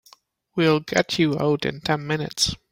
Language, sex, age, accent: English, male, 30-39, United States English